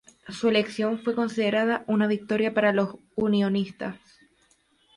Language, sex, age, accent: Spanish, female, 19-29, España: Islas Canarias